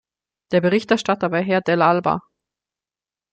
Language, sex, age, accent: German, female, 19-29, Österreichisches Deutsch